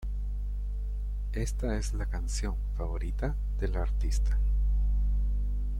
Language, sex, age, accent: Spanish, male, 30-39, América central